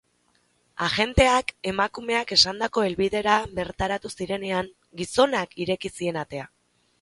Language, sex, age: Basque, female, 19-29